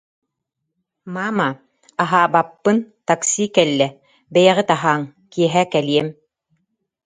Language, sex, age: Yakut, female, 50-59